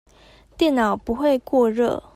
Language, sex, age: Chinese, female, 19-29